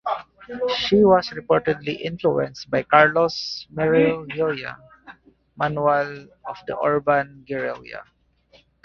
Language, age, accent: English, 19-29, United States English